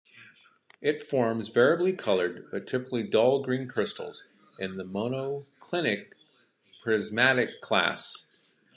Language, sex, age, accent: English, male, 50-59, United States English